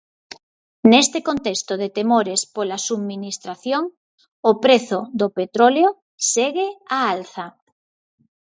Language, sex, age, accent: Galician, female, 50-59, Normativo (estándar)